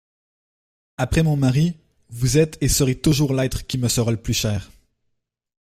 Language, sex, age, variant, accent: French, male, 19-29, Français d'Amérique du Nord, Français du Canada